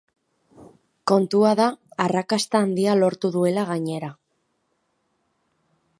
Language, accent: Basque, Erdialdekoa edo Nafarra (Gipuzkoa, Nafarroa)